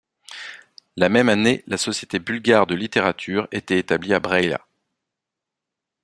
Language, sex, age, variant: French, male, 40-49, Français de métropole